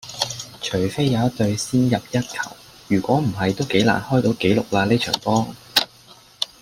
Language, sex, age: Cantonese, male, 19-29